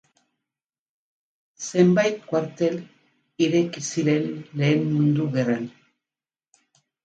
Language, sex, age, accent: Basque, female, 50-59, Mendebalekoa (Araba, Bizkaia, Gipuzkoako mendebaleko herri batzuk)